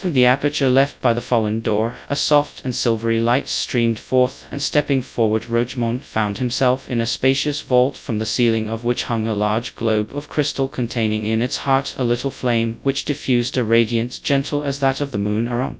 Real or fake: fake